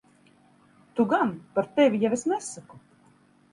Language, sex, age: Latvian, female, 40-49